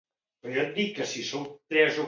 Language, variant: Catalan, Central